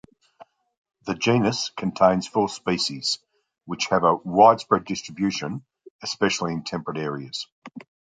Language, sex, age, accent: English, male, 60-69, Australian English